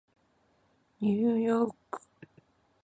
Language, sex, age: Japanese, female, 30-39